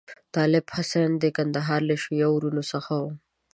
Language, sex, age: Pashto, female, 19-29